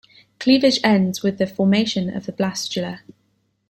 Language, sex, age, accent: English, female, 19-29, England English